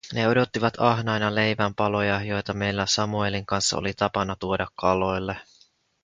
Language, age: Finnish, 19-29